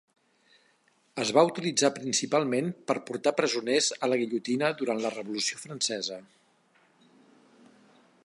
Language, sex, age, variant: Catalan, male, 50-59, Central